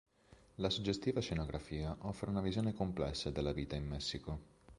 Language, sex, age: Italian, male, 30-39